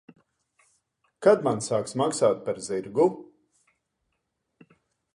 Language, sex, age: Latvian, male, 50-59